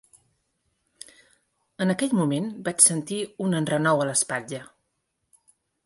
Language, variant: Catalan, Central